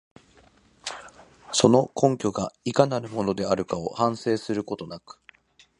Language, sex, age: Japanese, female, 19-29